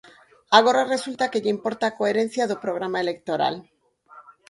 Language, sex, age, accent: Galician, female, 50-59, Normativo (estándar)